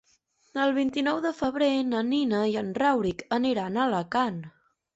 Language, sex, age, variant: Catalan, female, 19-29, Central